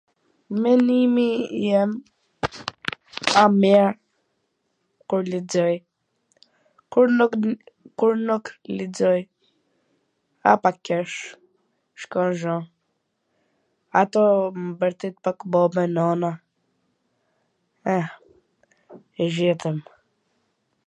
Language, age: Gheg Albanian, under 19